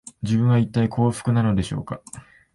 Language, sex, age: Japanese, male, 19-29